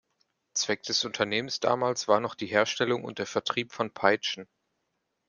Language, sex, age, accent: German, male, 19-29, Deutschland Deutsch